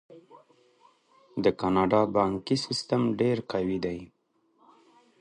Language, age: Pashto, 30-39